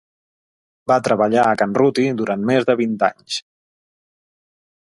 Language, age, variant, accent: Catalan, 30-39, Central, central